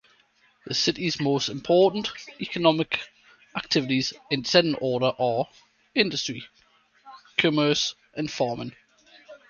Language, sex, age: English, male, 30-39